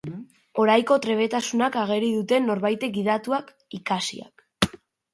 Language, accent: Basque, Mendebalekoa (Araba, Bizkaia, Gipuzkoako mendebaleko herri batzuk)